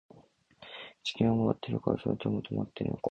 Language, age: Japanese, under 19